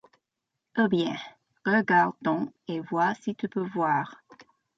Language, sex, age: French, female, 30-39